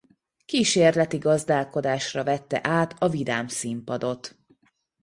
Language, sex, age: Hungarian, female, 30-39